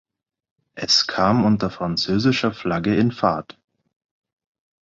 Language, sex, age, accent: German, male, 19-29, Deutschland Deutsch; Britisches Deutsch